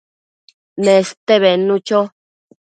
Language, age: Matsés, 19-29